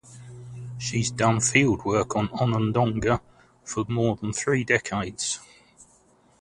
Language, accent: English, London English